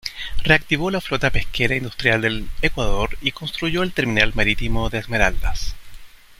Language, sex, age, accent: Spanish, male, 40-49, Chileno: Chile, Cuyo